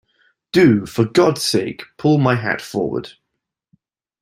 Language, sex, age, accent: English, male, 19-29, England English